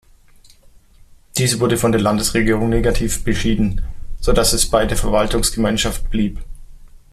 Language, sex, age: German, male, 30-39